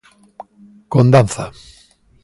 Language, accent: Galician, Oriental (común en zona oriental)